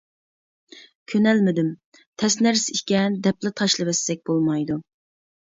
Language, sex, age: Uyghur, female, 19-29